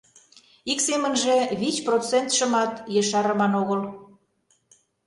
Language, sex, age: Mari, female, 50-59